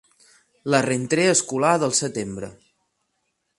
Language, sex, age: Catalan, male, 30-39